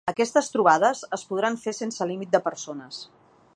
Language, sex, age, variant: Catalan, female, 40-49, Central